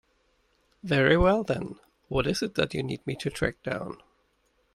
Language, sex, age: English, male, 30-39